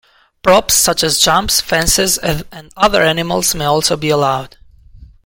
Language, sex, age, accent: English, male, 19-29, United States English